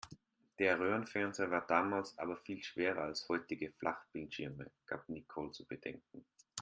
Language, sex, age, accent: German, male, 30-39, Österreichisches Deutsch